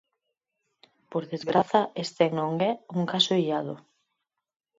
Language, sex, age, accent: Galician, female, 30-39, Normativo (estándar)